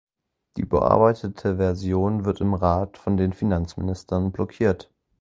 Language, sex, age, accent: German, male, under 19, Deutschland Deutsch